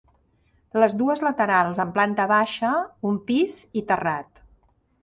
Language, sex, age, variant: Catalan, female, 50-59, Central